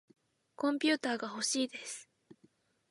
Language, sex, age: Japanese, female, 19-29